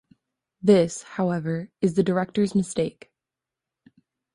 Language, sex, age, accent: English, female, under 19, United States English